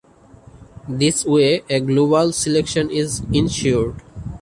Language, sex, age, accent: English, male, 19-29, India and South Asia (India, Pakistan, Sri Lanka)